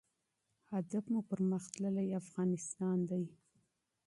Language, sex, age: Pashto, female, 30-39